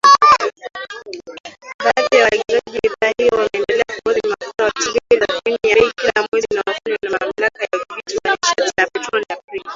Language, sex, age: Swahili, female, 19-29